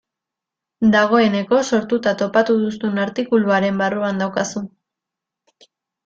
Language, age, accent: Basque, 19-29, Erdialdekoa edo Nafarra (Gipuzkoa, Nafarroa)